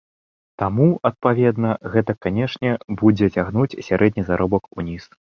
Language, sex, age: Belarusian, male, 19-29